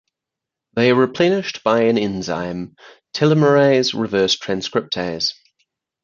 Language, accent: English, England English; New Zealand English